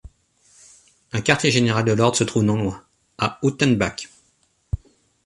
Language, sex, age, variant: French, male, 40-49, Français de métropole